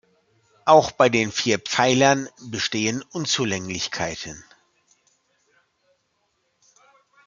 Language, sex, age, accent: German, male, 50-59, Deutschland Deutsch